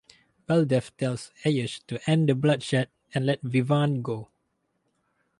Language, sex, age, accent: English, male, 19-29, Malaysian English